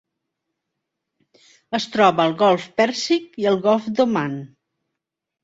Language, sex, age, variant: Catalan, female, 50-59, Nord-Occidental